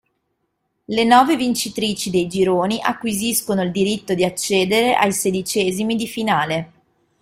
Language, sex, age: Italian, female, 30-39